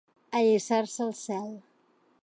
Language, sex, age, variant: Catalan, female, 40-49, Central